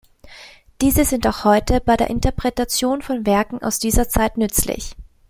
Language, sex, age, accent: German, female, 30-39, Österreichisches Deutsch